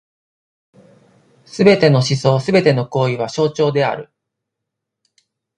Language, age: Japanese, 40-49